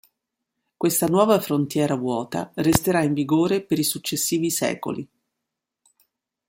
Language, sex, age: Italian, female, 60-69